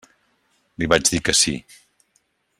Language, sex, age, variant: Catalan, male, 60-69, Central